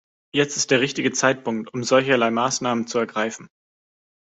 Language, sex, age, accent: German, male, 30-39, Deutschland Deutsch